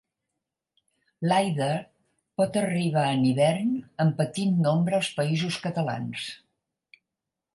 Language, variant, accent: Catalan, Central, central